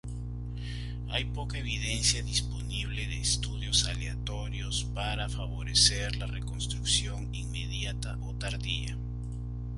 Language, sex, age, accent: Spanish, male, 30-39, Andino-Pacífico: Colombia, Perú, Ecuador, oeste de Bolivia y Venezuela andina